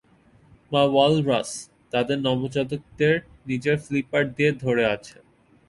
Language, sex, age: Bengali, male, under 19